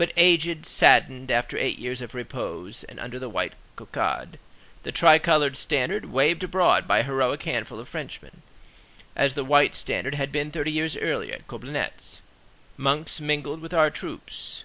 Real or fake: real